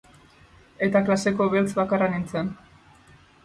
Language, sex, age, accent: Basque, female, 19-29, Mendebalekoa (Araba, Bizkaia, Gipuzkoako mendebaleko herri batzuk)